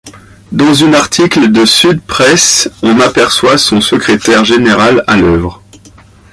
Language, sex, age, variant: French, male, 30-39, Français de métropole